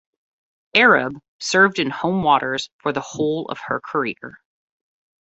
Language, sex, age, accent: English, female, 30-39, United States English